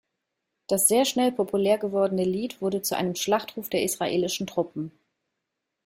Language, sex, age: German, female, 30-39